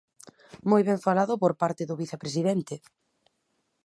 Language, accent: Galician, Normativo (estándar)